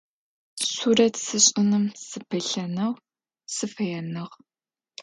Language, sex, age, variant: Adyghe, female, 19-29, Адыгабзэ (Кирил, пстэумэ зэдыряе)